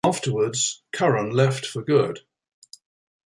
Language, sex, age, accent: English, male, 70-79, England English